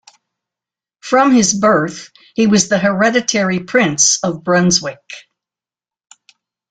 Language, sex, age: English, female, 80-89